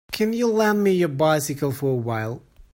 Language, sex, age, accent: English, male, 40-49, England English